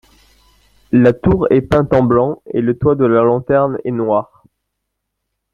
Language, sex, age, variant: French, male, 19-29, Français de métropole